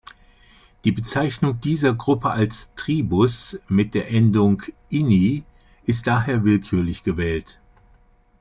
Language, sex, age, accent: German, male, 60-69, Deutschland Deutsch